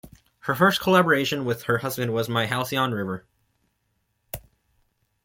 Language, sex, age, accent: English, male, under 19, United States English